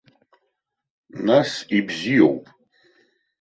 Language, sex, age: Abkhazian, male, 30-39